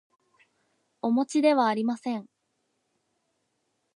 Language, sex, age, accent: Japanese, female, under 19, 標準語